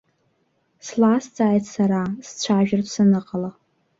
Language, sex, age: Abkhazian, female, under 19